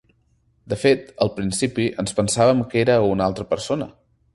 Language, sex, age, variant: Catalan, male, 30-39, Central